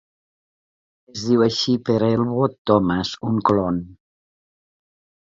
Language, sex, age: Catalan, female, 60-69